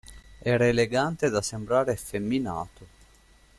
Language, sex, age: Italian, male, 19-29